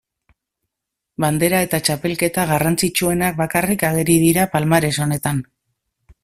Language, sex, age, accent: Basque, female, 40-49, Mendebalekoa (Araba, Bizkaia, Gipuzkoako mendebaleko herri batzuk)